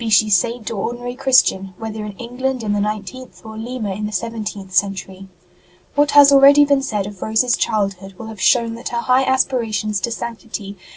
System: none